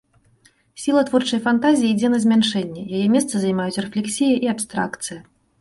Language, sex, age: Belarusian, female, 30-39